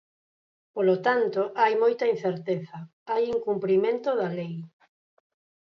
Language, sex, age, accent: Galician, female, 50-59, Normativo (estándar)